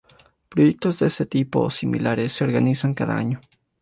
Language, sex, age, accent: Spanish, male, 19-29, Andino-Pacífico: Colombia, Perú, Ecuador, oeste de Bolivia y Venezuela andina